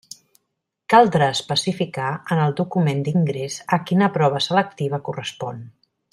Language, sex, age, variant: Catalan, female, 30-39, Central